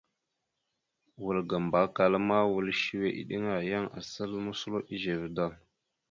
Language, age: Mada (Cameroon), 19-29